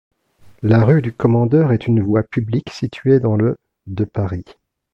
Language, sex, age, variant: French, male, 40-49, Français de métropole